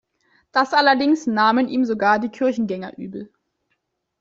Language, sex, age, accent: German, female, 19-29, Deutschland Deutsch